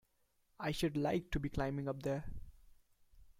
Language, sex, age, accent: English, male, 19-29, India and South Asia (India, Pakistan, Sri Lanka)